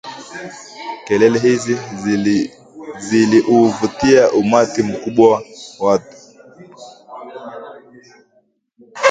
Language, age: Swahili, 19-29